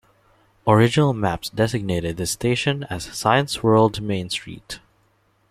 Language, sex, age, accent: English, male, 19-29, Filipino